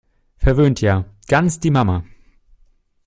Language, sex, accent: German, male, Deutschland Deutsch